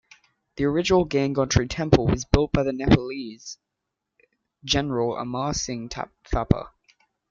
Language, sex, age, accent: English, male, under 19, Australian English